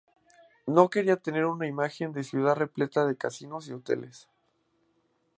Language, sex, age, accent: Spanish, male, 19-29, México